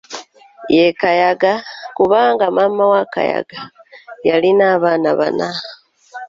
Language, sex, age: Ganda, female, 19-29